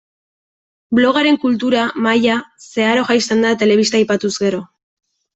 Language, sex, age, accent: Basque, female, 19-29, Mendebalekoa (Araba, Bizkaia, Gipuzkoako mendebaleko herri batzuk)